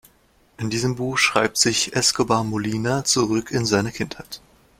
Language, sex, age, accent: German, male, under 19, Deutschland Deutsch